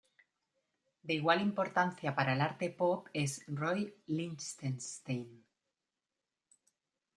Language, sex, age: Spanish, female, 40-49